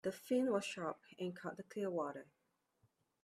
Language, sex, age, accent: English, female, 30-39, Malaysian English